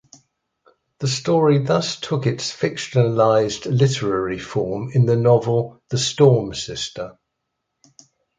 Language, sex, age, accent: English, male, 70-79, England English